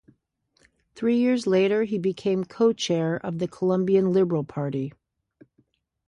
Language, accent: English, United States English